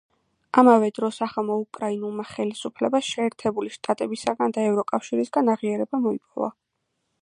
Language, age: Georgian, under 19